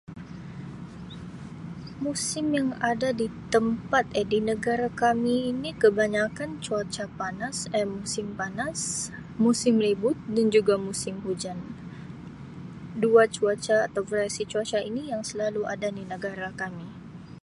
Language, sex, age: Sabah Malay, female, 19-29